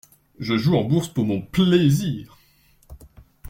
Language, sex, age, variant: French, male, 19-29, Français de métropole